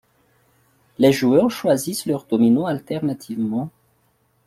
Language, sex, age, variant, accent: French, male, 30-39, Français d'Afrique subsaharienne et des îles africaines, Français de Madagascar